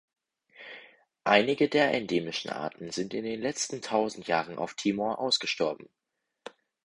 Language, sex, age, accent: German, male, 19-29, Deutschland Deutsch